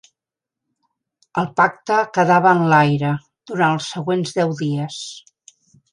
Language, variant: Catalan, Central